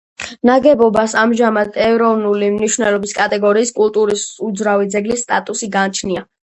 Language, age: Georgian, 30-39